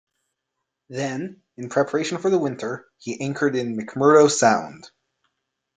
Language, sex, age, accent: English, male, 19-29, United States English